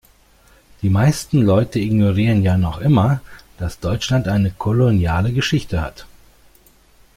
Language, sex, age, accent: German, male, 40-49, Deutschland Deutsch